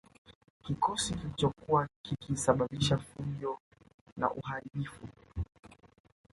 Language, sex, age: Swahili, male, 19-29